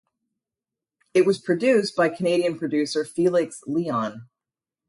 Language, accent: English, United States English